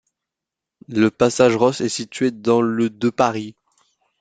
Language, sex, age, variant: French, male, under 19, Français de métropole